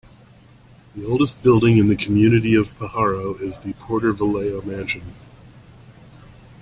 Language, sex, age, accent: English, male, 30-39, United States English